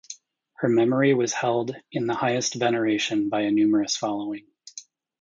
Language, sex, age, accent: English, male, 30-39, United States English